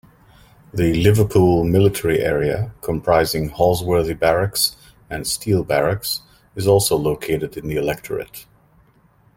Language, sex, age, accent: English, male, 40-49, United States English